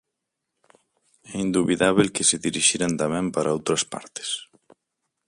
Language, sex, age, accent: Galician, male, 19-29, Central (gheada)